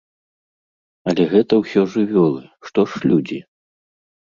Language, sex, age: Belarusian, male, 40-49